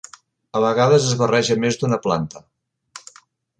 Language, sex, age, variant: Catalan, male, 60-69, Central